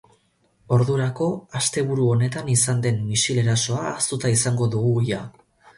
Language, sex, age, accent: Basque, male, 19-29, Mendebalekoa (Araba, Bizkaia, Gipuzkoako mendebaleko herri batzuk)